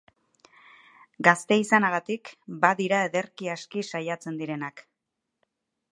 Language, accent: Basque, Erdialdekoa edo Nafarra (Gipuzkoa, Nafarroa)